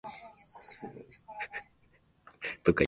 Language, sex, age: Japanese, male, under 19